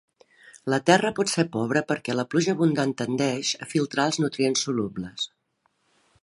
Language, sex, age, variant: Catalan, female, 50-59, Nord-Occidental